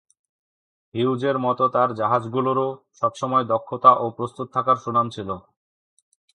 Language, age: Bengali, 30-39